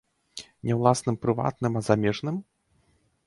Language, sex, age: Belarusian, male, 30-39